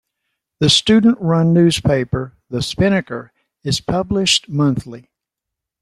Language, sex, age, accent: English, male, 90+, United States English